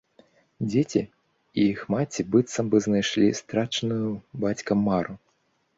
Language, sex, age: Belarusian, male, 19-29